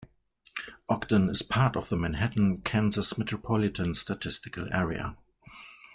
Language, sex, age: English, male, 50-59